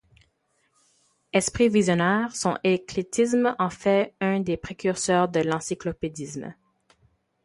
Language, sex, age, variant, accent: French, female, 19-29, Français d'Amérique du Nord, Français du Canada